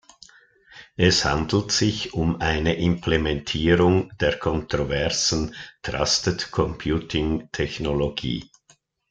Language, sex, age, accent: German, male, 60-69, Schweizerdeutsch